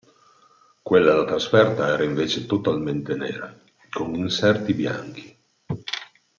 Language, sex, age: Italian, male, 50-59